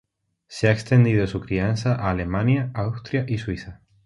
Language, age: Spanish, 19-29